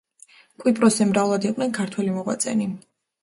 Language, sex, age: Georgian, female, 19-29